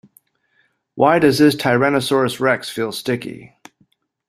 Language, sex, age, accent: English, male, 50-59, United States English